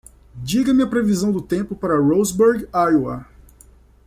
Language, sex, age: Portuguese, male, 19-29